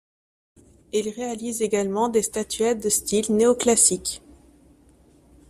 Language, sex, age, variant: French, female, 30-39, Français de métropole